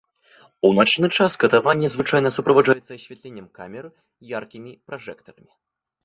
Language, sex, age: Belarusian, male, 19-29